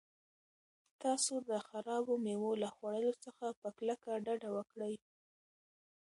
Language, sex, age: Pashto, female, under 19